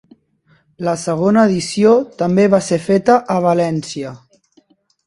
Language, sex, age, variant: Catalan, male, under 19, Central